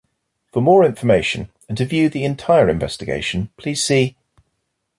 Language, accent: English, England English